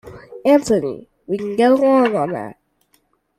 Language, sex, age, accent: English, male, under 19, United States English